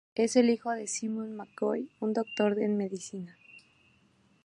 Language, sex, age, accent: Spanish, female, 19-29, México